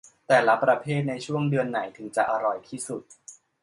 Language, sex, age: Thai, male, 19-29